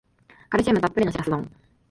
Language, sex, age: Japanese, female, 19-29